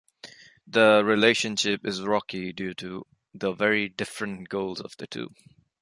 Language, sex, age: English, male, 19-29